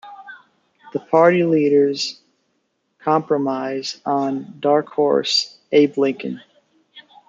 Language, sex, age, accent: English, male, 30-39, United States English